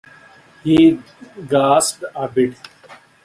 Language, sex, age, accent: English, male, 30-39, United States English